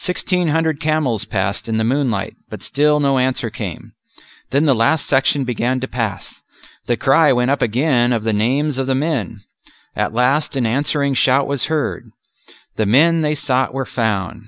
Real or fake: real